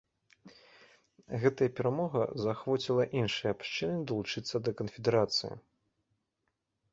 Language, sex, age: Belarusian, male, 30-39